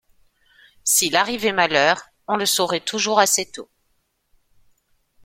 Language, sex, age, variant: French, female, 40-49, Français de métropole